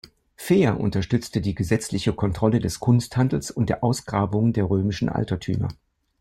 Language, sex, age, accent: German, male, 70-79, Deutschland Deutsch